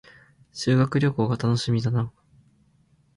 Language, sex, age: Japanese, male, 19-29